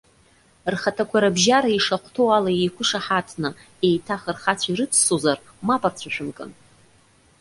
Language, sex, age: Abkhazian, female, 30-39